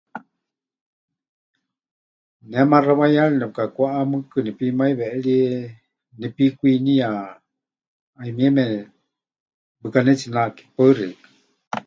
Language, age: Huichol, 50-59